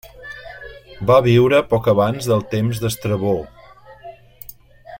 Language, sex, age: Catalan, male, 50-59